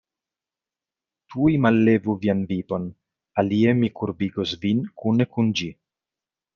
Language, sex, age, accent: Esperanto, male, 30-39, Internacia